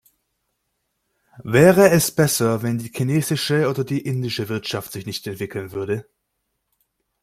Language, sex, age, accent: German, male, 19-29, Deutschland Deutsch